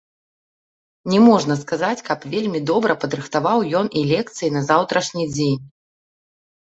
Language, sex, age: Belarusian, female, 30-39